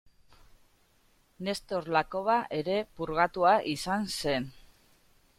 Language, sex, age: Basque, female, 30-39